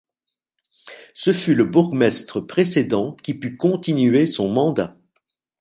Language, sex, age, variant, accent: French, male, 60-69, Français d'Europe, Français de Belgique